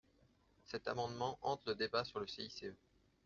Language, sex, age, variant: French, male, 30-39, Français de métropole